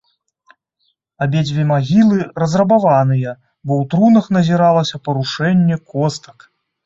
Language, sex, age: Belarusian, male, 40-49